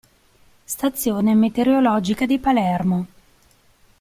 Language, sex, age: Italian, female, 40-49